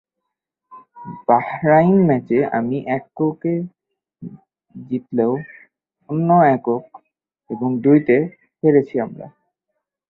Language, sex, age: Bengali, male, 19-29